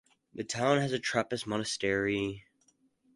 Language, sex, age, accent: English, male, under 19, United States English